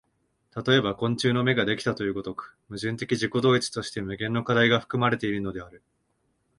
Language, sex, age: Japanese, male, 19-29